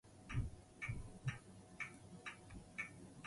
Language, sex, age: Japanese, female, 19-29